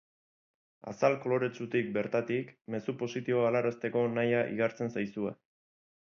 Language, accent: Basque, Erdialdekoa edo Nafarra (Gipuzkoa, Nafarroa)